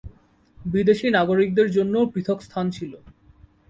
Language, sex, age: Bengali, male, 19-29